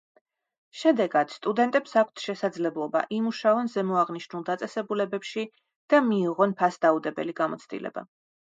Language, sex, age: Georgian, female, 40-49